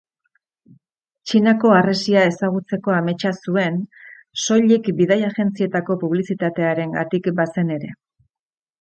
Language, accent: Basque, Erdialdekoa edo Nafarra (Gipuzkoa, Nafarroa)